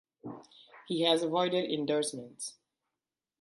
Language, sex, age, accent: English, female, 30-39, England English